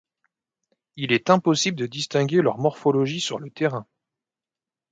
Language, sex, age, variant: French, male, 19-29, Français de métropole